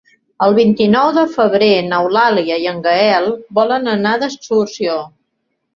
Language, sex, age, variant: Catalan, female, 50-59, Central